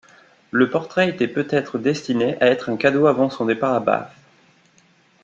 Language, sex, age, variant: French, male, 30-39, Français de métropole